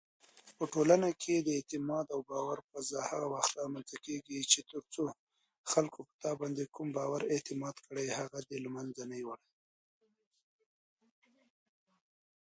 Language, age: Pashto, 30-39